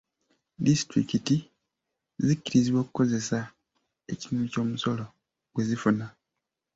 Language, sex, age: Ganda, male, 19-29